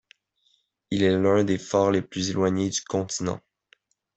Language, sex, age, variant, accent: French, male, under 19, Français d'Amérique du Nord, Français du Canada